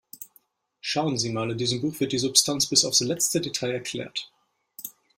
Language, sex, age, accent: German, male, 19-29, Deutschland Deutsch